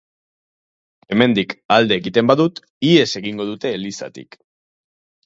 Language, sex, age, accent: Basque, male, 30-39, Mendebalekoa (Araba, Bizkaia, Gipuzkoako mendebaleko herri batzuk)